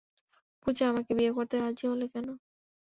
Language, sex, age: Bengali, female, 19-29